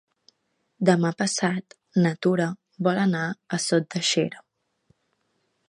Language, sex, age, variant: Catalan, female, 19-29, Central